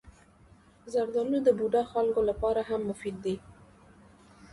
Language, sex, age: Pashto, female, 19-29